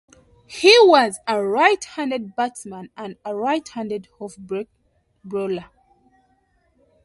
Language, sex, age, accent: English, female, 19-29, England English